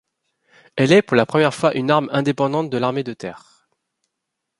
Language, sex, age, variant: French, male, 30-39, Français de métropole